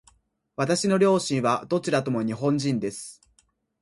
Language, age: Japanese, 19-29